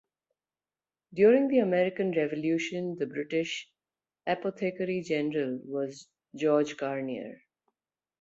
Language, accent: English, India and South Asia (India, Pakistan, Sri Lanka)